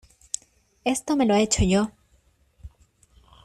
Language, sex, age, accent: Spanish, female, 19-29, Chileno: Chile, Cuyo